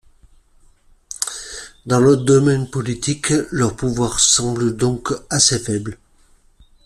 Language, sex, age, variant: French, male, 50-59, Français de métropole